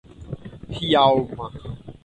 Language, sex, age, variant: Portuguese, male, 19-29, Portuguese (Brasil)